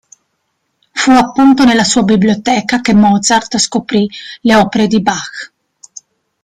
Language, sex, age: Italian, female, 30-39